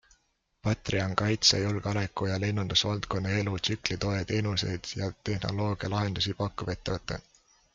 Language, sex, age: Estonian, male, 19-29